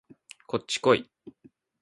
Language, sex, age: Japanese, male, 19-29